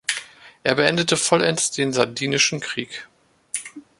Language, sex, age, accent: German, male, 30-39, Deutschland Deutsch